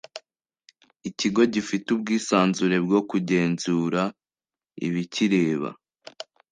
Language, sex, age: Kinyarwanda, male, under 19